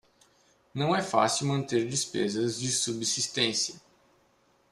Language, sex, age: Portuguese, male, 19-29